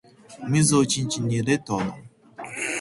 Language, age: Japanese, 19-29